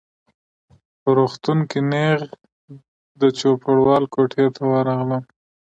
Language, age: Pashto, 30-39